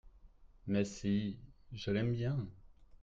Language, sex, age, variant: French, male, 30-39, Français de métropole